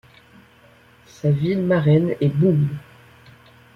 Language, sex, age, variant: French, male, under 19, Français de métropole